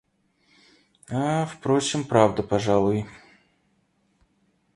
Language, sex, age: Russian, male, 19-29